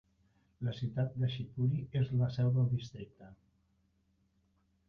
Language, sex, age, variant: Catalan, male, 60-69, Central